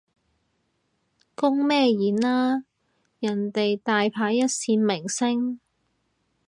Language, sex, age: Cantonese, female, 30-39